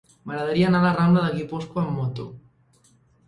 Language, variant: Catalan, Central